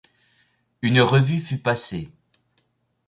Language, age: French, 70-79